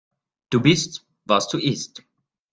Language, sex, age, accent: German, male, 19-29, Schweizerdeutsch